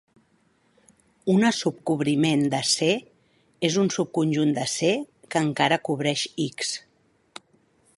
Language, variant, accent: Catalan, Central, central